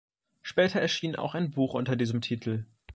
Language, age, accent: German, under 19, Deutschland Deutsch